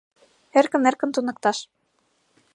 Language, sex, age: Mari, female, 19-29